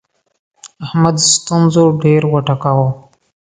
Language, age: Pashto, 19-29